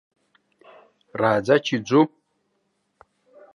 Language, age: Pashto, 50-59